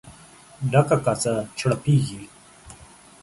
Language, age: Pashto, 30-39